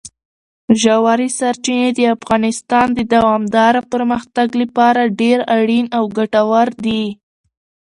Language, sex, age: Pashto, female, under 19